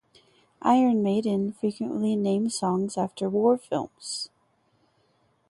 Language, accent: English, United States English